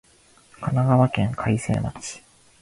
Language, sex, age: Japanese, male, 19-29